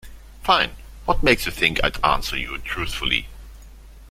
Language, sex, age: English, male, 40-49